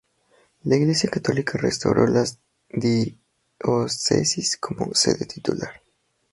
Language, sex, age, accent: Spanish, male, 19-29, México